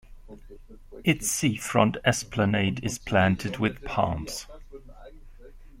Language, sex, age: English, male, 40-49